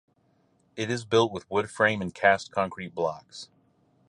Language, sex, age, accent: English, male, 40-49, United States English